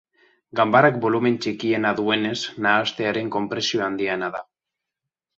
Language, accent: Basque, Erdialdekoa edo Nafarra (Gipuzkoa, Nafarroa)